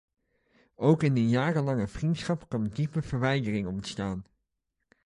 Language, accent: Dutch, Nederlands Nederlands